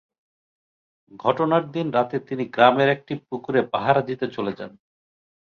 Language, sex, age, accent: Bengali, male, 40-49, প্রমিত